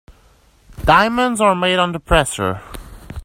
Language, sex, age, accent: English, male, 19-29, Canadian English